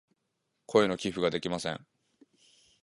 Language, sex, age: Japanese, male, 19-29